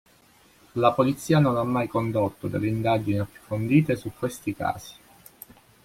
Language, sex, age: Italian, male, 40-49